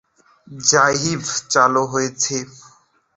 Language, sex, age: Bengali, male, 19-29